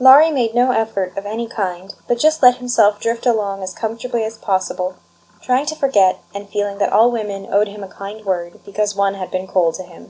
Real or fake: real